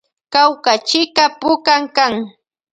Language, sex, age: Loja Highland Quichua, female, 19-29